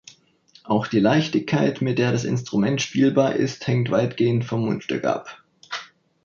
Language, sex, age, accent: German, male, 19-29, Deutschland Deutsch